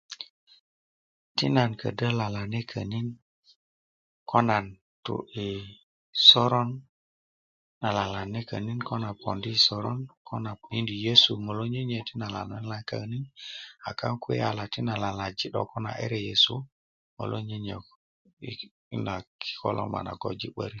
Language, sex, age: Kuku, male, 30-39